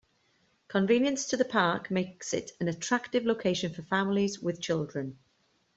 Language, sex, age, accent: English, female, 40-49, Welsh English